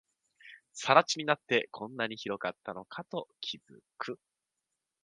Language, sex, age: Japanese, male, 19-29